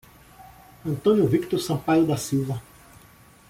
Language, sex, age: Portuguese, male, 40-49